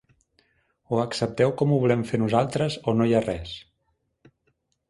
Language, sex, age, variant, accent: Catalan, male, 40-49, Central, central